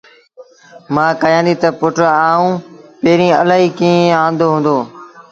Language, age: Sindhi Bhil, under 19